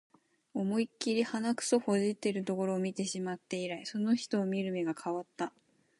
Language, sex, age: Japanese, female, 19-29